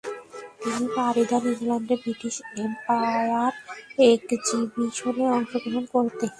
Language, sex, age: Bengali, female, 19-29